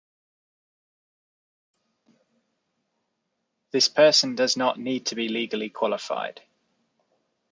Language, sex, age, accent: English, male, 30-39, England English